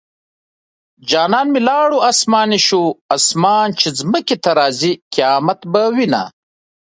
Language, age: Pashto, 30-39